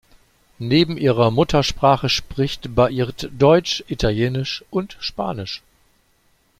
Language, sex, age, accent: German, male, 50-59, Deutschland Deutsch